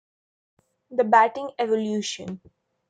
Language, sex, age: English, female, 19-29